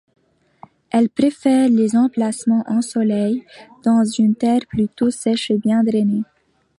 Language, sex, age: French, female, 19-29